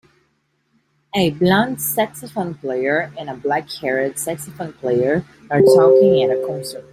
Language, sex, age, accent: English, female, 19-29, Canadian English